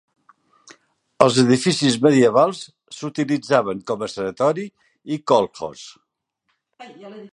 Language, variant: Catalan, Central